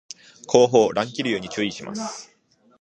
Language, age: Japanese, under 19